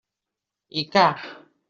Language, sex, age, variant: Catalan, male, 30-39, Central